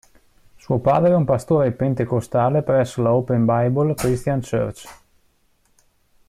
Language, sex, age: Italian, male, 30-39